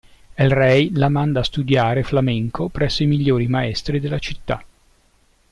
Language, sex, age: Italian, male, 40-49